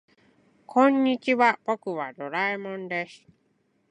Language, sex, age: Japanese, female, 30-39